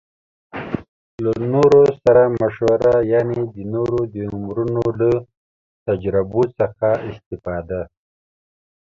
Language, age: Pashto, 40-49